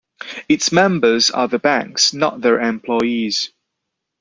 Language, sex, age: English, male, 30-39